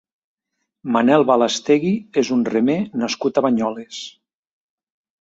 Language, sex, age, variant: Catalan, male, 50-59, Nord-Occidental